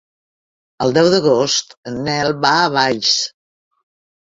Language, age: Catalan, 60-69